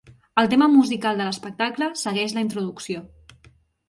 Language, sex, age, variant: Catalan, female, 30-39, Central